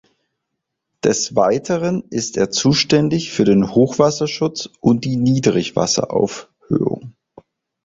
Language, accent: German, Deutschland Deutsch